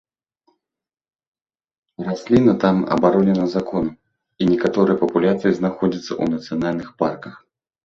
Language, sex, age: Belarusian, male, 30-39